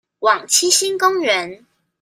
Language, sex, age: Chinese, female, 19-29